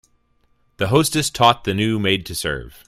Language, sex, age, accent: English, male, 40-49, United States English